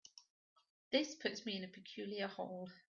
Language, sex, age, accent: English, female, 50-59, England English